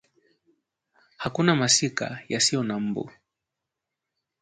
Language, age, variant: Swahili, 19-29, Kiswahili cha Bara ya Tanzania